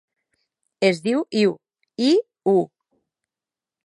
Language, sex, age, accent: Catalan, female, 50-59, Ebrenc